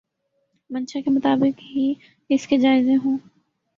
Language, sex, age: Urdu, male, 19-29